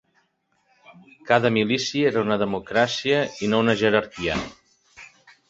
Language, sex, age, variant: Catalan, male, 50-59, Central